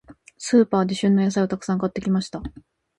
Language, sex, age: Japanese, female, 19-29